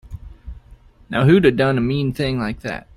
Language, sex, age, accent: English, male, 19-29, United States English